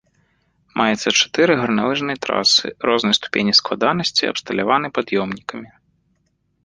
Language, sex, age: Belarusian, male, 19-29